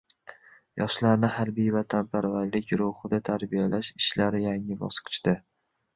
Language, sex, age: Uzbek, male, 19-29